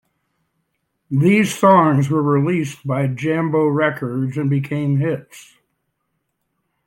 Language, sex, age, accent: English, male, 60-69, United States English